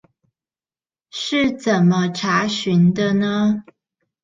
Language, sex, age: Chinese, female, 30-39